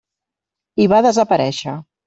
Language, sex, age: Catalan, female, 50-59